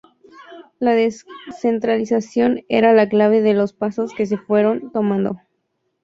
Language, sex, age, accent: Spanish, female, 19-29, México